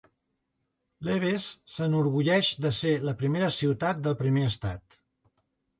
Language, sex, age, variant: Catalan, male, 50-59, Central